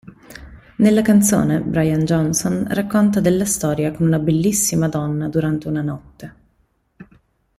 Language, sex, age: Italian, female, 30-39